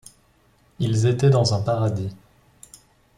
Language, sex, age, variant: French, male, 19-29, Français de métropole